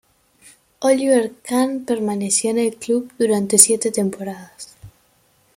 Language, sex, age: Spanish, female, under 19